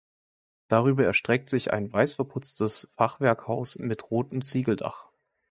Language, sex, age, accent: German, male, 19-29, Deutschland Deutsch